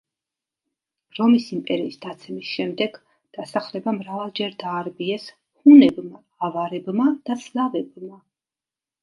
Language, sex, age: Georgian, female, 30-39